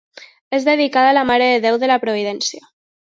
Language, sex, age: Catalan, female, under 19